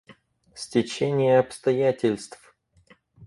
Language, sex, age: Russian, male, 19-29